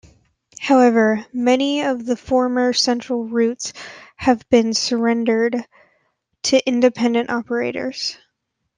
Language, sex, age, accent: English, female, 19-29, United States English